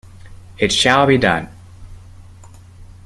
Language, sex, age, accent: English, male, 30-39, United States English